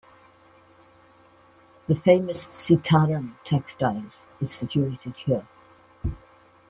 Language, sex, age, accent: English, female, 60-69, Welsh English